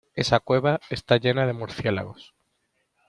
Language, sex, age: Spanish, male, 19-29